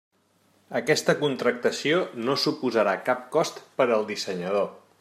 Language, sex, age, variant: Catalan, male, 40-49, Central